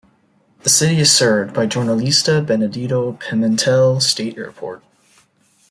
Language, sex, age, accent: English, male, under 19, United States English